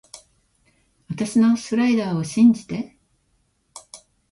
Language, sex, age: Japanese, female, 50-59